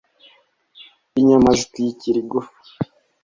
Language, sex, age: Kinyarwanda, female, 30-39